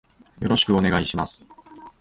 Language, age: Japanese, 40-49